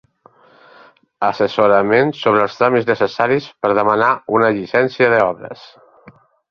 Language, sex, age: Catalan, male, 60-69